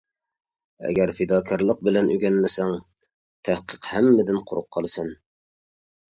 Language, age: Uyghur, 30-39